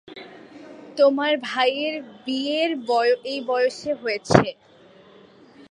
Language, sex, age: Bengali, male, 19-29